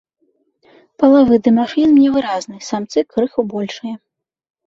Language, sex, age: Belarusian, female, under 19